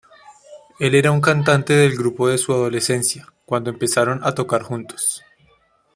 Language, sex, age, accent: Spanish, male, 19-29, América central